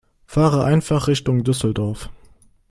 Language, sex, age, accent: German, male, 19-29, Deutschland Deutsch